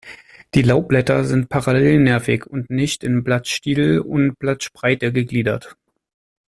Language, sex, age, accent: German, male, 19-29, Deutschland Deutsch